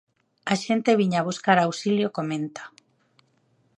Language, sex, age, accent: Galician, female, 30-39, Normativo (estándar)